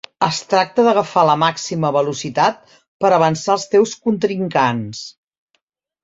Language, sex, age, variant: Catalan, female, 50-59, Central